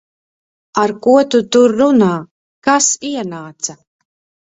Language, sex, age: Latvian, female, 30-39